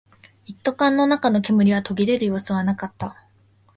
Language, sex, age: Japanese, female, 19-29